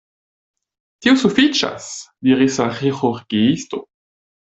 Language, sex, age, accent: Esperanto, male, 19-29, Internacia